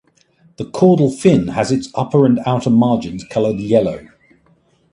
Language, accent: English, England English